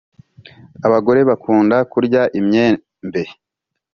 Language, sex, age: Kinyarwanda, female, 19-29